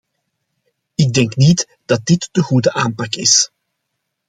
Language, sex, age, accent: Dutch, male, 40-49, Belgisch Nederlands